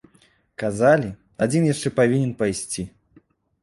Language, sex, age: Belarusian, male, 19-29